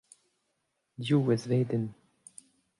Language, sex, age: Breton, male, 19-29